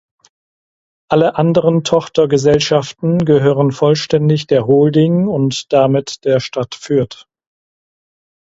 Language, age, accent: German, 40-49, Deutschland Deutsch